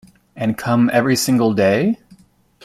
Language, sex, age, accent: English, male, 30-39, Canadian English